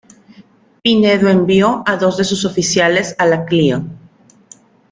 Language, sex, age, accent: Spanish, female, 30-39, México